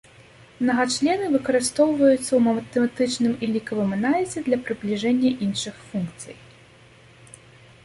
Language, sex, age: Belarusian, female, 30-39